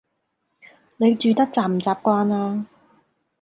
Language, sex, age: Cantonese, female, 40-49